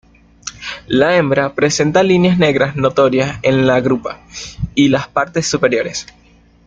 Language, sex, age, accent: Spanish, male, 19-29, Caribe: Cuba, Venezuela, Puerto Rico, República Dominicana, Panamá, Colombia caribeña, México caribeño, Costa del golfo de México